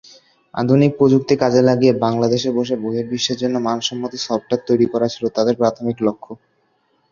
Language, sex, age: Bengali, male, 19-29